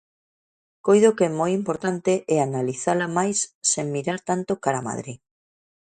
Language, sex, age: Galician, female, 40-49